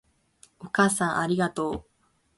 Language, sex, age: Japanese, female, under 19